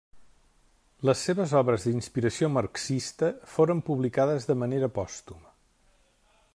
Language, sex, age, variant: Catalan, male, 50-59, Central